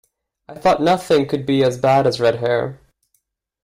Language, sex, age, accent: English, male, 19-29, Canadian English